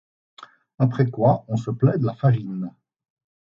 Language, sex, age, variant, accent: French, male, 60-69, Français d'Europe, Français de Belgique